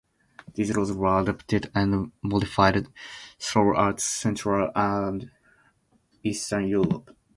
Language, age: English, 19-29